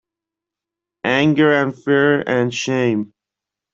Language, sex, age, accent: English, male, 19-29, United States English